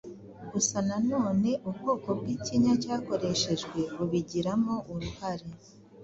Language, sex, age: Kinyarwanda, female, 40-49